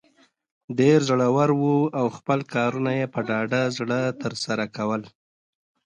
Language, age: Pashto, 30-39